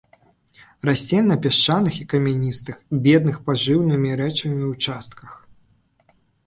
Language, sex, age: Belarusian, male, 19-29